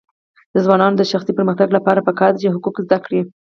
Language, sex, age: Pashto, female, 19-29